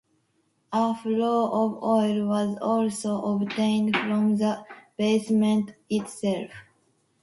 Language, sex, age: English, female, under 19